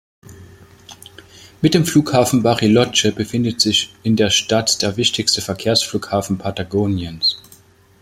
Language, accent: German, Deutschland Deutsch